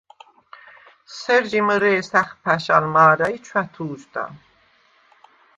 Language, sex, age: Svan, female, 50-59